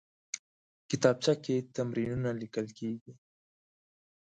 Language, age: Pashto, 19-29